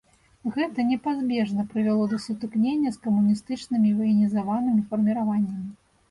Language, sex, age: Belarusian, female, 30-39